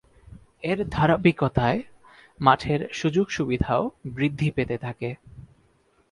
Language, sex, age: Bengali, male, 19-29